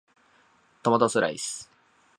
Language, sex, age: Japanese, male, 19-29